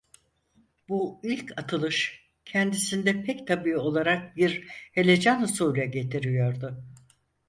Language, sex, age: Turkish, female, 80-89